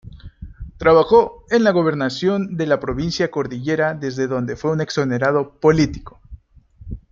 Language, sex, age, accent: Spanish, male, 19-29, México